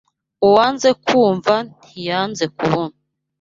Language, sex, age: Kinyarwanda, female, 19-29